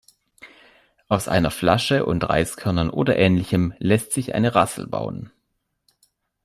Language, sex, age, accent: German, male, 19-29, Deutschland Deutsch